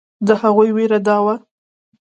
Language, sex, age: Pashto, female, 19-29